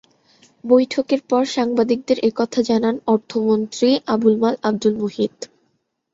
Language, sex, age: Bengali, female, 19-29